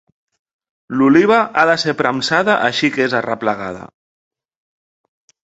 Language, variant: Catalan, Central